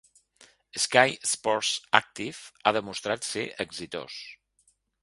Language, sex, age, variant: Catalan, male, 50-59, Central